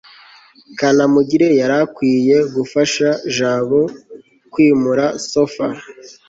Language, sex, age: Kinyarwanda, male, 19-29